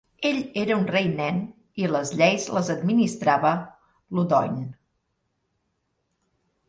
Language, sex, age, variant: Catalan, female, 50-59, Central